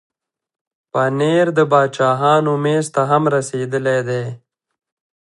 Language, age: Pashto, 19-29